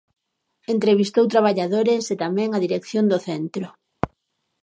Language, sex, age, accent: Galician, female, 40-49, Oriental (común en zona oriental)